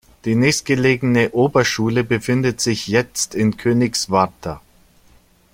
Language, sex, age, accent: German, male, 40-49, Deutschland Deutsch